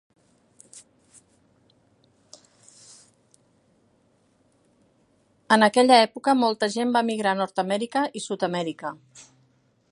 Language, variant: Catalan, Central